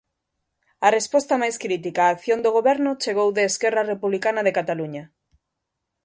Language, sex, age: Galician, female, 30-39